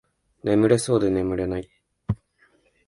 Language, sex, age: Japanese, male, 19-29